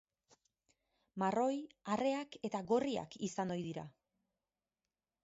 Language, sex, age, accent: Basque, female, 19-29, Erdialdekoa edo Nafarra (Gipuzkoa, Nafarroa)